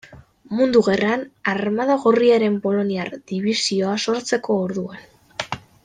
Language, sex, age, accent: Basque, female, 19-29, Mendebalekoa (Araba, Bizkaia, Gipuzkoako mendebaleko herri batzuk)